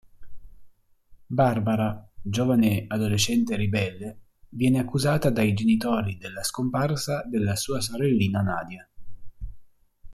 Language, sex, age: Italian, male, 19-29